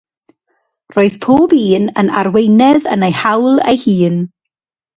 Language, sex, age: Welsh, female, 40-49